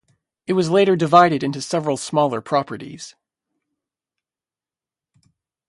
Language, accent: English, Canadian English